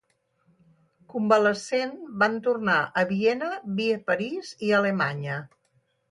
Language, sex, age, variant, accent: Catalan, female, 60-69, Central, central